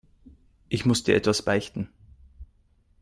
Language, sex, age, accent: German, male, 19-29, Österreichisches Deutsch